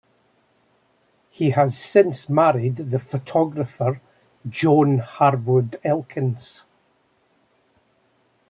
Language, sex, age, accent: English, male, 70-79, Scottish English